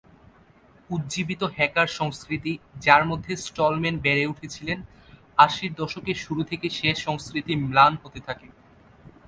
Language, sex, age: Bengali, male, 19-29